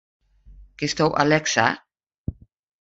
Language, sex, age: Western Frisian, female, 50-59